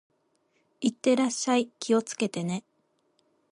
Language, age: Japanese, 19-29